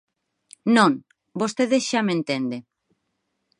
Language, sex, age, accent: Galician, female, 40-49, Normativo (estándar); Neofalante